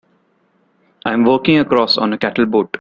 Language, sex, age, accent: English, male, 19-29, India and South Asia (India, Pakistan, Sri Lanka)